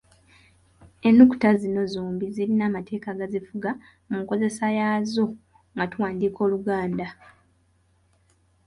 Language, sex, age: Ganda, female, 19-29